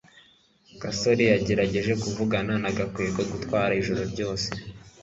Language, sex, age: Kinyarwanda, male, 19-29